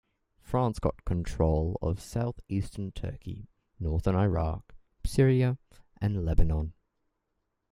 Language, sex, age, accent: English, male, 19-29, England English